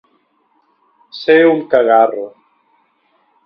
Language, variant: Catalan, Central